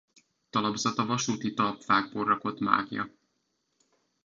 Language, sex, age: Hungarian, male, 19-29